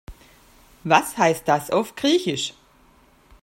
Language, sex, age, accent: German, female, 40-49, Deutschland Deutsch